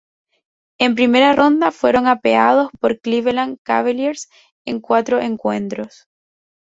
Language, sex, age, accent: Spanish, female, 19-29, España: Islas Canarias